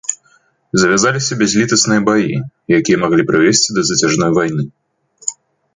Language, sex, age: Belarusian, male, 19-29